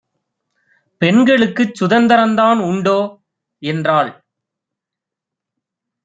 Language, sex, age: Tamil, male, 30-39